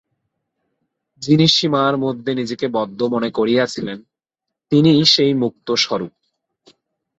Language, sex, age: Bengali, male, 19-29